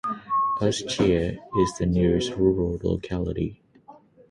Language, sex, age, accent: English, male, 19-29, United States English; Australian English